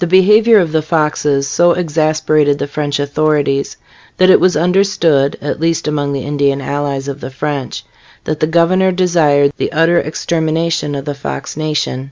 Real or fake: real